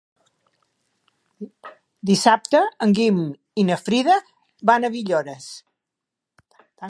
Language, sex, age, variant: Catalan, female, 70-79, Central